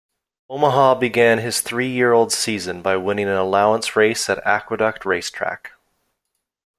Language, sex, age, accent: English, male, 30-39, Canadian English